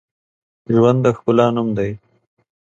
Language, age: Pashto, 30-39